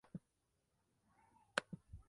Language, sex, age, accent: Spanish, male, 19-29, México